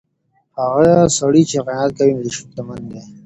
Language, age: Pashto, 19-29